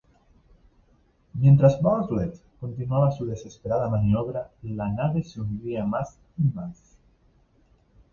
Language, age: Spanish, 19-29